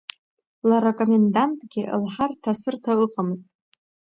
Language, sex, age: Abkhazian, female, under 19